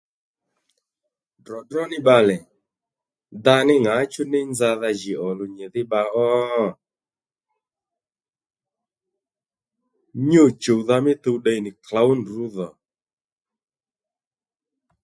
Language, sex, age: Lendu, male, 30-39